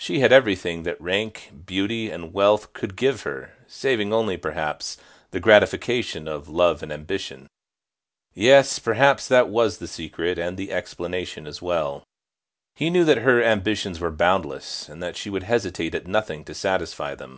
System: none